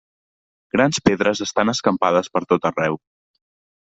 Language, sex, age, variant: Catalan, male, 30-39, Central